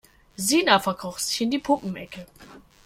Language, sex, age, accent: German, male, under 19, Deutschland Deutsch